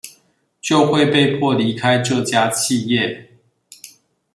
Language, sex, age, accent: Chinese, male, 30-39, 出生地：彰化縣